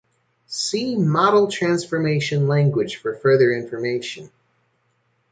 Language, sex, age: English, male, 40-49